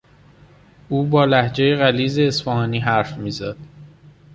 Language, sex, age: Persian, male, 19-29